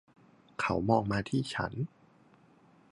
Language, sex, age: Thai, male, 30-39